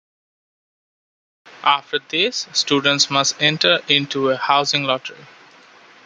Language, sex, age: English, male, 19-29